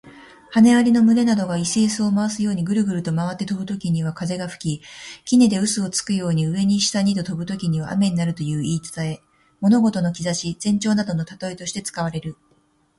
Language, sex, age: Japanese, female, 40-49